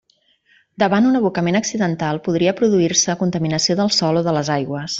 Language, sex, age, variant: Catalan, female, 40-49, Central